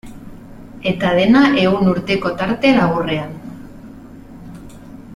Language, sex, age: Basque, female, 40-49